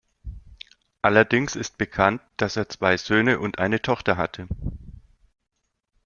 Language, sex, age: German, male, 30-39